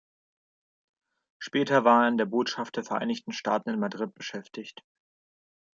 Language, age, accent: German, 19-29, Deutschland Deutsch